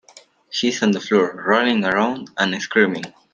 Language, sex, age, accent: English, male, under 19, United States English